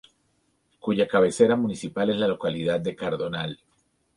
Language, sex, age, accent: Spanish, male, 40-49, Andino-Pacífico: Colombia, Perú, Ecuador, oeste de Bolivia y Venezuela andina